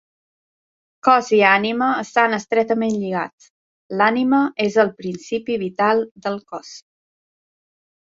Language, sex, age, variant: Catalan, female, 40-49, Central